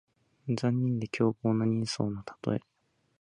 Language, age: Japanese, 19-29